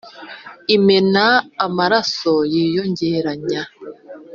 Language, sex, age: Kinyarwanda, female, 30-39